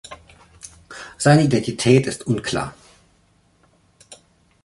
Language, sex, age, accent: German, male, 50-59, Deutschland Deutsch